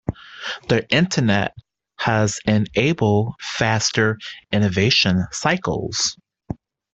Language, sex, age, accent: English, male, 30-39, United States English